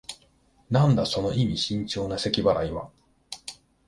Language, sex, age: Japanese, male, 50-59